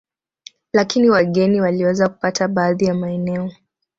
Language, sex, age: Swahili, female, 19-29